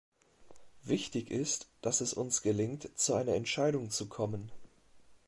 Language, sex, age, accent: German, male, 40-49, Deutschland Deutsch